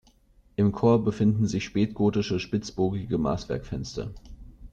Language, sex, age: German, male, 19-29